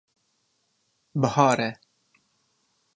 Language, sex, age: Kurdish, male, 30-39